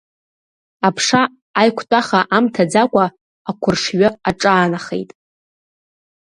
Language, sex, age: Abkhazian, female, under 19